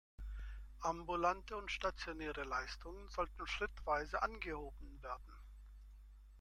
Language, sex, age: German, male, 50-59